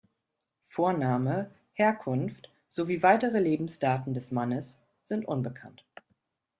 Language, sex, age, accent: German, female, 40-49, Deutschland Deutsch